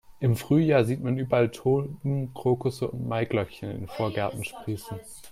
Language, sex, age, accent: German, male, under 19, Deutschland Deutsch